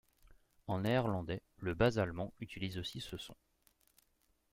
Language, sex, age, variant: French, male, 19-29, Français de métropole